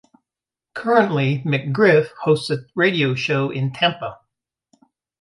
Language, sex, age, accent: English, male, 50-59, United States English